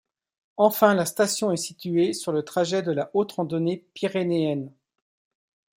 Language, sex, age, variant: French, male, 50-59, Français de métropole